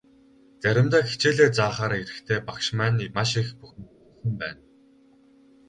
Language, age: Mongolian, 19-29